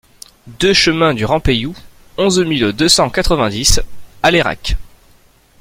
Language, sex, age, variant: French, male, 19-29, Français de métropole